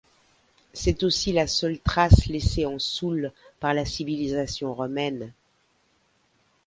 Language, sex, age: French, female, 50-59